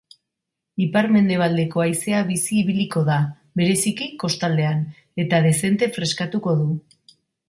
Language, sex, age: Basque, female, 40-49